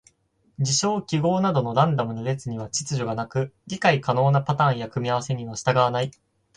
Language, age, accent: Japanese, 19-29, 標準語